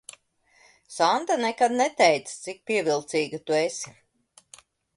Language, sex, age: Latvian, female, 50-59